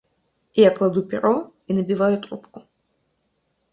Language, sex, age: Russian, female, 19-29